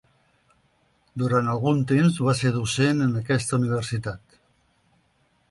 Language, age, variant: Catalan, 60-69, Central